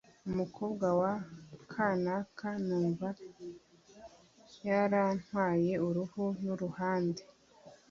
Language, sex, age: Kinyarwanda, female, 19-29